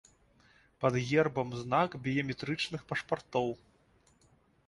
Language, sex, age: Belarusian, male, 30-39